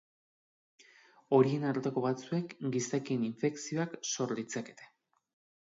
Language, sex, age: Basque, male, 30-39